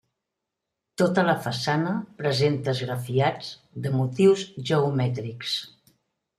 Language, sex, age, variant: Catalan, female, 70-79, Central